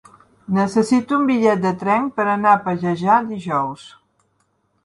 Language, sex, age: Catalan, female, 60-69